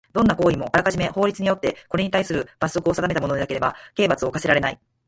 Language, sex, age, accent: Japanese, female, 40-49, 関西弁